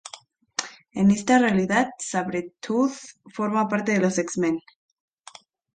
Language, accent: Spanish, México